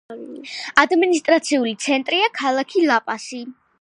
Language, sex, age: Georgian, female, under 19